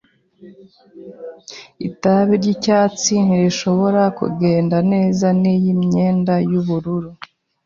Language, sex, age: Kinyarwanda, female, 30-39